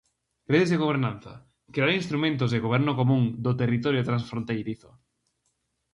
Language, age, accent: Galician, 19-29, Atlántico (seseo e gheada)